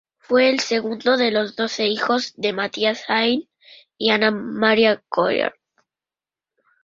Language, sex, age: Spanish, female, 19-29